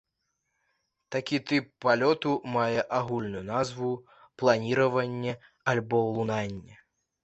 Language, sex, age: Belarusian, male, under 19